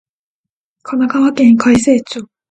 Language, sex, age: Japanese, female, 19-29